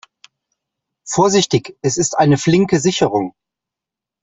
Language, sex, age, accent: German, male, 40-49, Deutschland Deutsch